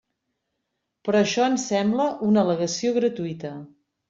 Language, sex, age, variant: Catalan, female, 50-59, Central